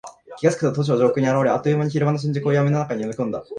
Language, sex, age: Japanese, male, 19-29